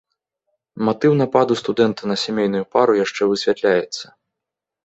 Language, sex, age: Belarusian, male, 30-39